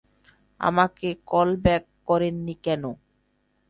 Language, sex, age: Bengali, male, 19-29